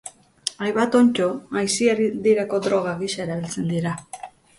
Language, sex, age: Basque, female, 50-59